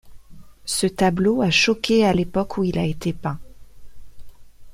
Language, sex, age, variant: French, female, 40-49, Français de métropole